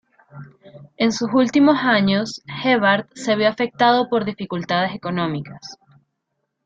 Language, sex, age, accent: Spanish, female, 19-29, Caribe: Cuba, Venezuela, Puerto Rico, República Dominicana, Panamá, Colombia caribeña, México caribeño, Costa del golfo de México